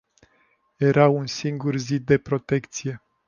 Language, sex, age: Romanian, male, 50-59